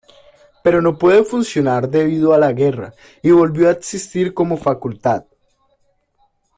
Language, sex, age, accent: Spanish, male, 19-29, Andino-Pacífico: Colombia, Perú, Ecuador, oeste de Bolivia y Venezuela andina